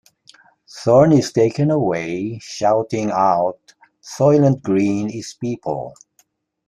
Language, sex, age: English, male, 70-79